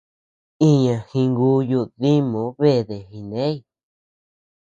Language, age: Tepeuxila Cuicatec, under 19